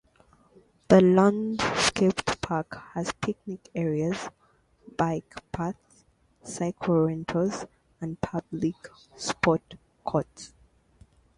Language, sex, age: English, female, 19-29